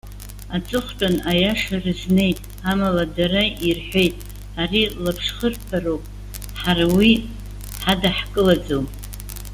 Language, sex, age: Abkhazian, female, 70-79